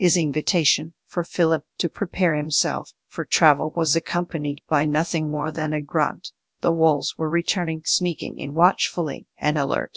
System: TTS, GradTTS